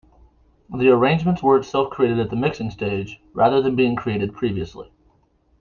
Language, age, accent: English, 19-29, United States English